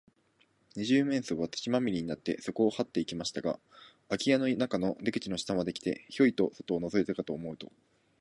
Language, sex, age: Japanese, male, 19-29